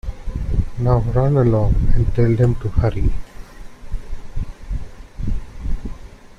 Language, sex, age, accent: English, male, 30-39, India and South Asia (India, Pakistan, Sri Lanka)